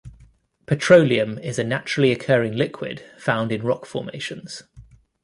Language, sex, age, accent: English, male, 30-39, England English